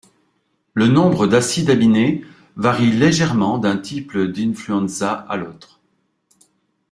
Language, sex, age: French, male, 40-49